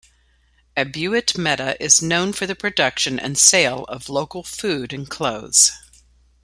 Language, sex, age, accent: English, female, 50-59, United States English